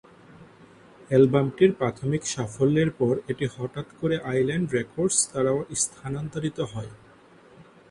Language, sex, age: Bengali, male, 19-29